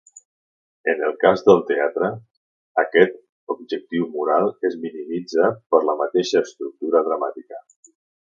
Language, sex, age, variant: Catalan, male, 70-79, Central